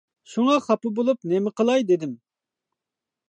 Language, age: Uyghur, 40-49